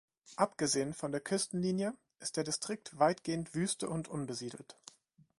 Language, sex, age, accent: German, male, 19-29, Deutschland Deutsch